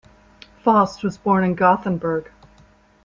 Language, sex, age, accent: English, female, 50-59, United States English